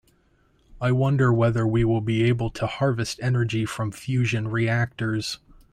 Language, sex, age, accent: English, male, 19-29, United States English